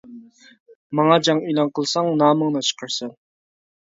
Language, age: Uyghur, 19-29